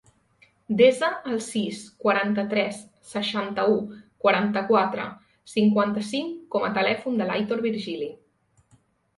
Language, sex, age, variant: Catalan, female, 19-29, Central